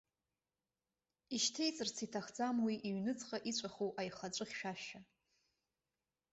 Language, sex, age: Abkhazian, female, 30-39